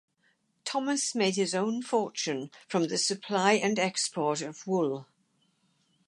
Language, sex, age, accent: English, female, 80-89, England English